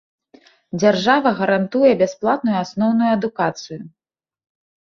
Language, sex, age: Belarusian, female, 30-39